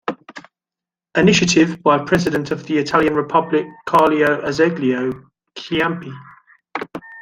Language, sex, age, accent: English, male, 30-39, England English